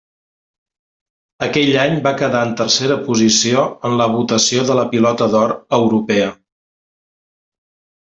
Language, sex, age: Catalan, male, 40-49